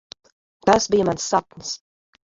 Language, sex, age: Latvian, female, 30-39